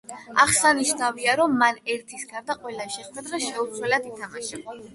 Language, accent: Georgian, ჩვეულებრივი